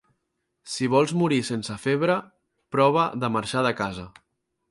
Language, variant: Catalan, Central